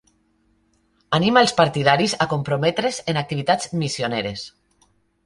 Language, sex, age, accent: Catalan, female, 30-39, valencià